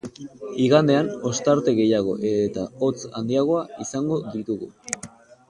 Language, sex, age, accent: Basque, male, 19-29, Erdialdekoa edo Nafarra (Gipuzkoa, Nafarroa)